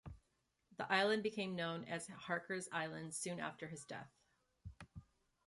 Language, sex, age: English, female, 30-39